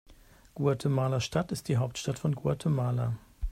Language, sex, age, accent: German, male, 50-59, Deutschland Deutsch